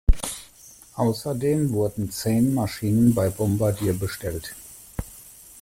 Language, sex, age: German, male, 40-49